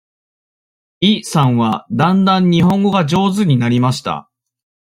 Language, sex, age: Japanese, male, 30-39